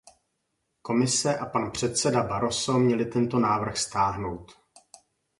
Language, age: Czech, 40-49